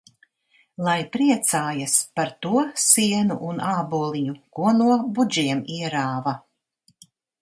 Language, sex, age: Latvian, female, 60-69